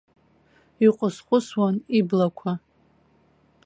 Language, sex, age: Abkhazian, female, 19-29